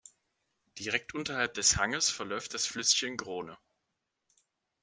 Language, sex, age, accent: German, male, 19-29, Deutschland Deutsch